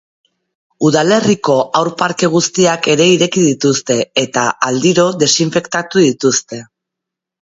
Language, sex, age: Basque, female, 40-49